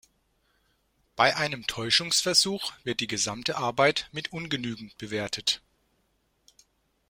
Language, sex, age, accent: German, male, 40-49, Deutschland Deutsch